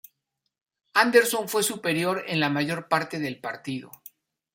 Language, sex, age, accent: Spanish, male, 50-59, México